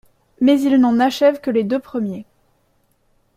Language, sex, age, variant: French, female, 19-29, Français de métropole